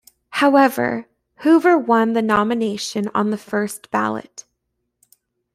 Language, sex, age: English, female, 19-29